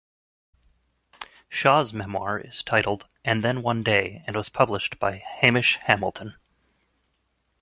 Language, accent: English, United States English